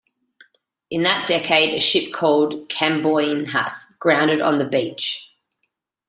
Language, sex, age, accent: English, female, 30-39, Australian English